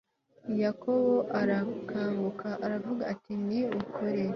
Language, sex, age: Kinyarwanda, female, 19-29